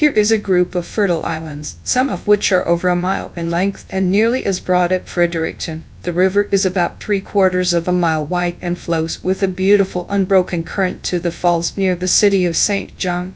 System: TTS, GradTTS